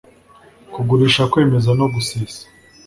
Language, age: Kinyarwanda, 19-29